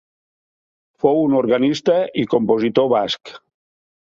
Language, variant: Catalan, Nord-Occidental